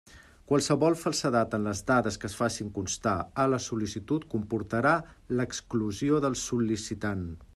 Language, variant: Catalan, Central